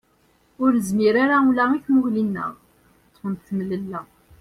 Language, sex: Kabyle, female